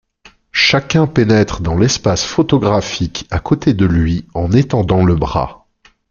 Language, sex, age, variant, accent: French, male, 30-39, Français d'Europe, Français de Suisse